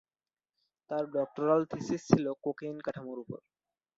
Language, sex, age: Bengali, male, under 19